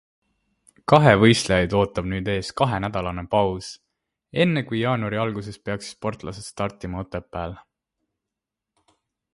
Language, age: Estonian, 19-29